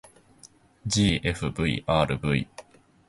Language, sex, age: Japanese, male, 19-29